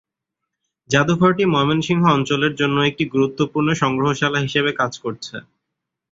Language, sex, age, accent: Bengali, male, 19-29, Bangladeshi